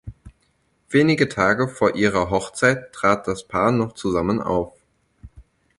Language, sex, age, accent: German, male, 19-29, Deutschland Deutsch